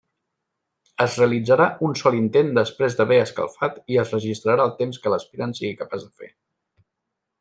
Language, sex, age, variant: Catalan, male, 30-39, Central